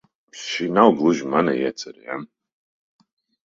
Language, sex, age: Latvian, male, 30-39